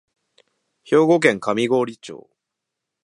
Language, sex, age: Japanese, male, 19-29